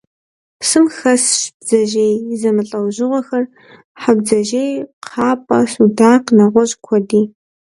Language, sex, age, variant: Kabardian, female, under 19, Адыгэбзэ (Къэбэрдей, Кирил, псоми зэдай)